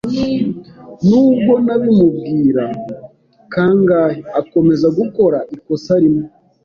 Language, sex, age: Kinyarwanda, male, 19-29